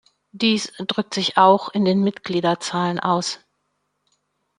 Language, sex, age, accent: German, female, 50-59, Deutschland Deutsch